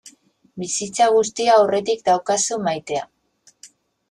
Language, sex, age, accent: Basque, female, 30-39, Mendebalekoa (Araba, Bizkaia, Gipuzkoako mendebaleko herri batzuk)